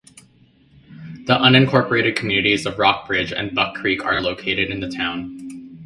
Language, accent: English, United States English